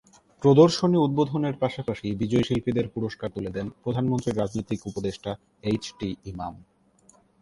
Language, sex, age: Bengali, male, 19-29